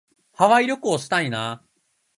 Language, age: Japanese, 19-29